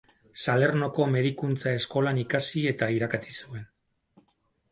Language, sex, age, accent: Basque, male, 60-69, Mendebalekoa (Araba, Bizkaia, Gipuzkoako mendebaleko herri batzuk)